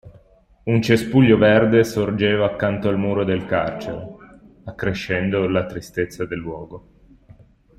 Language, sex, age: Italian, male, 30-39